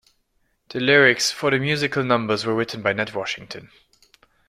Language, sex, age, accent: English, male, 19-29, England English